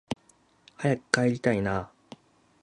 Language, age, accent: Japanese, 30-39, 標準